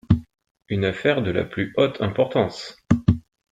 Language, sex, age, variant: French, male, 30-39, Français de métropole